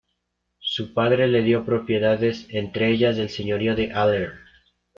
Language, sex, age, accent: Spanish, male, under 19, Andino-Pacífico: Colombia, Perú, Ecuador, oeste de Bolivia y Venezuela andina